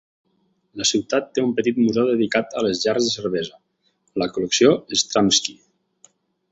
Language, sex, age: Catalan, male, 40-49